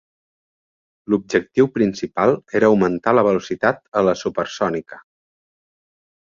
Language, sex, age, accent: Catalan, male, 19-29, central; nord-occidental